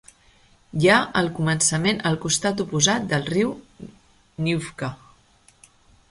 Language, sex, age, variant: Catalan, female, 30-39, Central